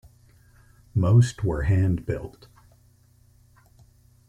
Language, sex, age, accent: English, male, 60-69, United States English